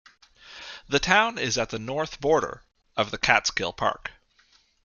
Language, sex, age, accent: English, male, 30-39, Canadian English